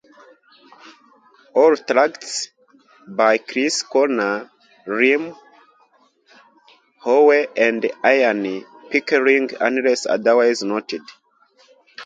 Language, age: English, 19-29